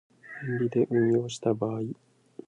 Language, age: Japanese, under 19